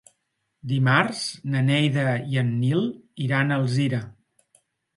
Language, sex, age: Catalan, male, 40-49